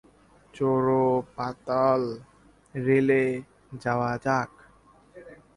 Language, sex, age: Bengali, male, 19-29